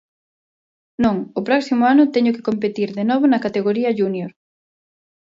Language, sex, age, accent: Galician, female, 19-29, Normativo (estándar)